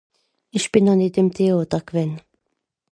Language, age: Swiss German, 50-59